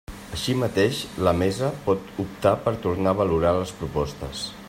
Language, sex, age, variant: Catalan, male, 40-49, Central